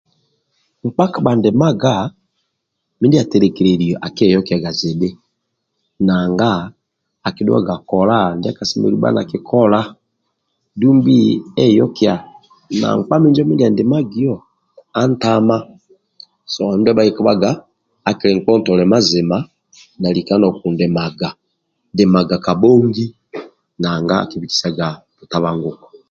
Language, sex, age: Amba (Uganda), male, 50-59